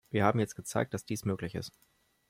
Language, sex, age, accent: German, male, 19-29, Deutschland Deutsch